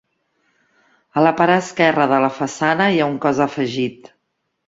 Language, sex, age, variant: Catalan, female, 40-49, Central